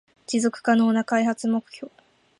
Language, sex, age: Japanese, female, 19-29